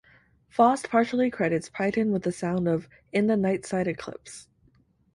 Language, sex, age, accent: English, female, 19-29, United States English